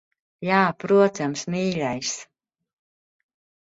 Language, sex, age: Latvian, female, 50-59